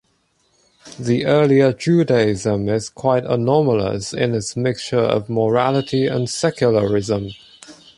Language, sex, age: English, male, 19-29